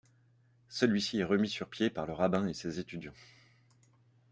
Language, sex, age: French, male, 30-39